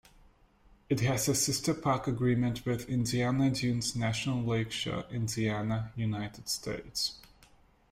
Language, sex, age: English, male, 19-29